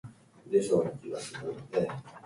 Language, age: Japanese, 19-29